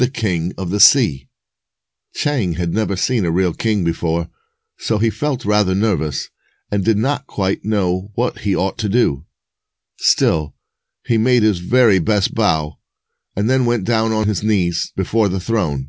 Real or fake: real